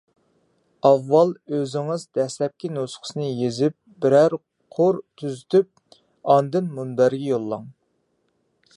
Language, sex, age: Uyghur, male, 30-39